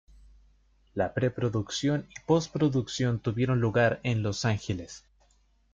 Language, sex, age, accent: Spanish, male, 19-29, España: Centro-Sur peninsular (Madrid, Toledo, Castilla-La Mancha)